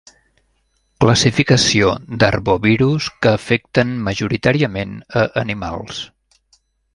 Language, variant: Catalan, Central